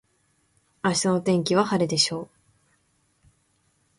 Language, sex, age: Japanese, female, 19-29